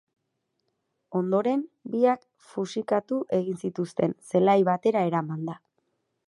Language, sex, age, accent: Basque, female, 30-39, Erdialdekoa edo Nafarra (Gipuzkoa, Nafarroa)